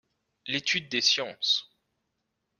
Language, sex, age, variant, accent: French, male, 19-29, Français d'Europe, Français de Suisse